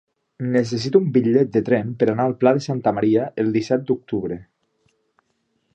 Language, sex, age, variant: Catalan, male, 19-29, Nord-Occidental